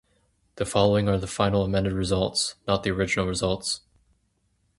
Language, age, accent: English, 19-29, Canadian English